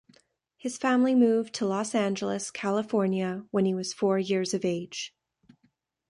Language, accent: English, United States English